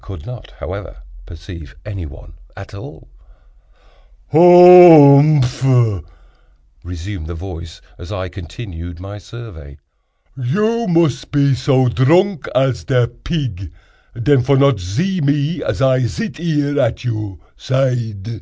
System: none